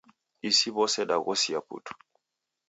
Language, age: Taita, 19-29